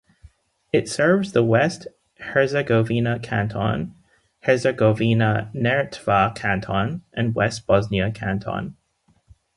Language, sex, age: English, male, 19-29